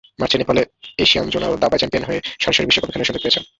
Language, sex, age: Bengali, male, 19-29